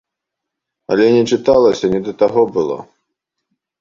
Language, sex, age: Belarusian, male, 30-39